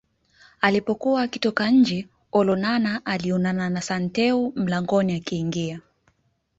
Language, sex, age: Swahili, female, 19-29